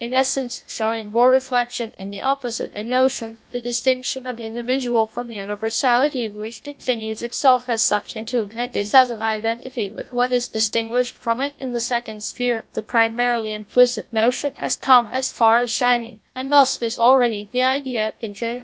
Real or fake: fake